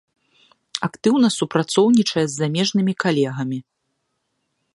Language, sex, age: Belarusian, female, 30-39